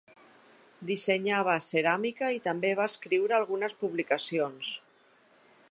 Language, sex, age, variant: Catalan, female, 50-59, Central